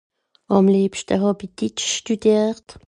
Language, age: Swiss German, 50-59